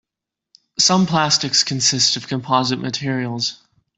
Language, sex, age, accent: English, male, 19-29, United States English